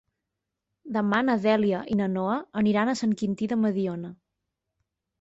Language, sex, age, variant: Catalan, female, 19-29, Central